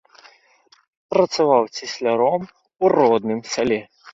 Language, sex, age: Belarusian, male, 19-29